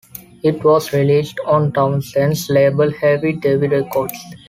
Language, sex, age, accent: English, male, 19-29, India and South Asia (India, Pakistan, Sri Lanka)